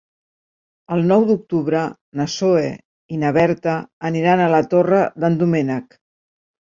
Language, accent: Catalan, Barceloní